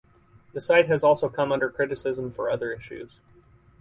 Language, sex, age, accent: English, male, 30-39, United States English